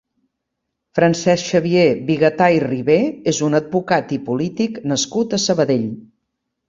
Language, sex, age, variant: Catalan, female, 60-69, Central